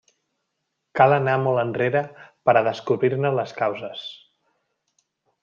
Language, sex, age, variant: Catalan, male, 30-39, Central